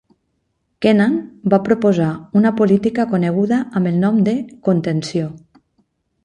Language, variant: Catalan, Nord-Occidental